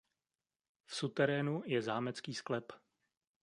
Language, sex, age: Czech, male, 30-39